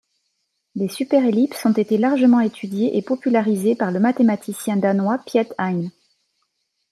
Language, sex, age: French, female, 40-49